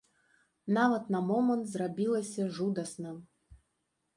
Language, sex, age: Belarusian, female, 40-49